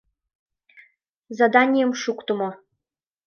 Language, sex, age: Mari, female, 19-29